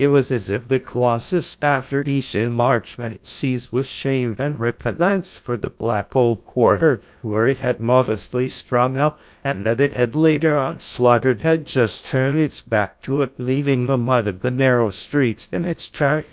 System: TTS, GlowTTS